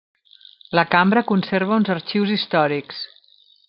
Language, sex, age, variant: Catalan, female, 40-49, Central